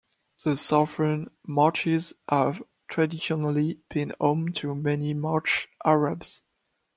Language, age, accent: English, 19-29, United States English